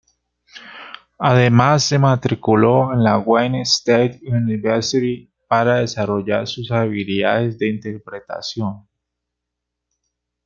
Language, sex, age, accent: Spanish, male, 30-39, Andino-Pacífico: Colombia, Perú, Ecuador, oeste de Bolivia y Venezuela andina